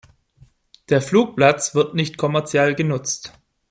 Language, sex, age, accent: German, male, 19-29, Deutschland Deutsch